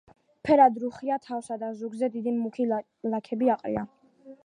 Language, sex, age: Georgian, female, under 19